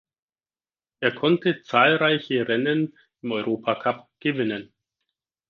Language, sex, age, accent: German, male, 19-29, Deutschland Deutsch